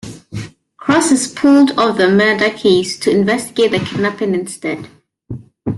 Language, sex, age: English, female, 30-39